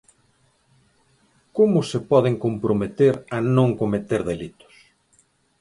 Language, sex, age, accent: Galician, male, 50-59, Oriental (común en zona oriental)